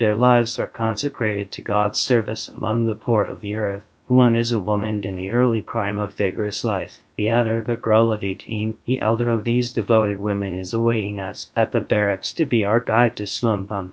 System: TTS, GlowTTS